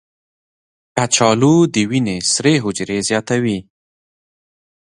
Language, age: Pashto, 30-39